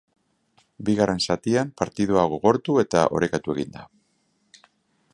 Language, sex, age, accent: Basque, male, 40-49, Mendebalekoa (Araba, Bizkaia, Gipuzkoako mendebaleko herri batzuk)